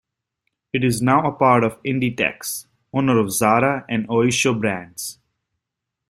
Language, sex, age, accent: English, male, 19-29, United States English